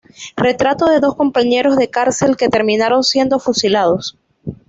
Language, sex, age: Spanish, female, 19-29